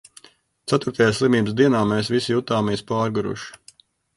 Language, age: Latvian, 40-49